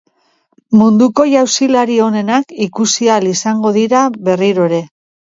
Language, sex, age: Basque, female, 50-59